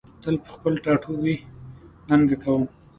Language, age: Pashto, 30-39